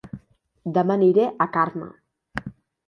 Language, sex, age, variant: Catalan, male, 19-29, Central